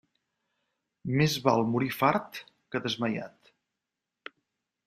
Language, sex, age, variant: Catalan, male, 50-59, Central